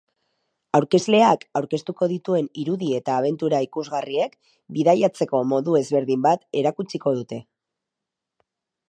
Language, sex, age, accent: Basque, female, 30-39, Mendebalekoa (Araba, Bizkaia, Gipuzkoako mendebaleko herri batzuk)